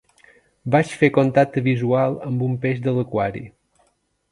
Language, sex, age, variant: Catalan, male, 50-59, Balear